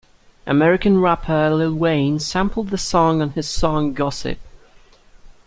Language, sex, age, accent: English, male, 19-29, England English